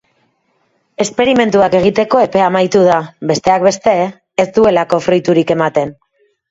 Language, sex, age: Basque, female, 30-39